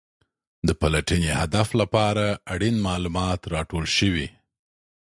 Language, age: Pashto, 50-59